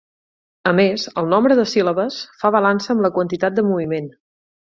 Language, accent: Catalan, Empordanès